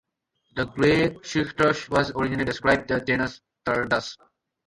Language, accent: English, United States English